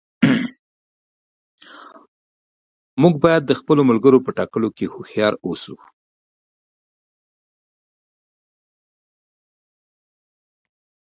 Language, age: Pashto, 40-49